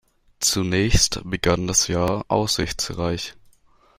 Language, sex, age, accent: German, male, under 19, Deutschland Deutsch